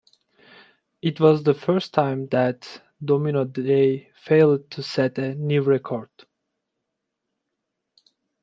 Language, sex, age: English, male, 19-29